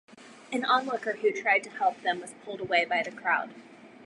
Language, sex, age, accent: English, female, under 19, United States English